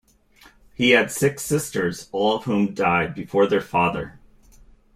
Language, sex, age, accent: English, male, 30-39, United States English